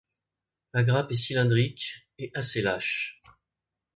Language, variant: French, Français de métropole